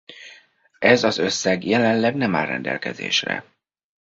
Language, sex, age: Hungarian, male, 30-39